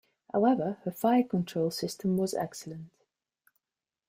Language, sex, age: English, female, 40-49